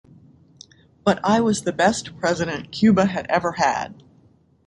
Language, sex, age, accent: English, female, 60-69, United States English